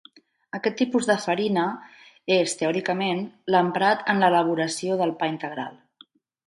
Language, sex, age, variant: Catalan, female, 30-39, Central